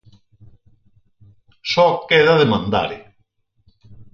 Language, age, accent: Galician, 50-59, Atlántico (seseo e gheada)